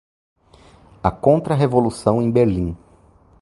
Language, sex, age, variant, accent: Portuguese, male, 50-59, Portuguese (Brasil), Paulista